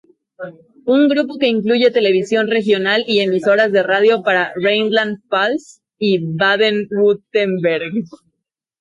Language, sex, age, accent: Spanish, female, 19-29, México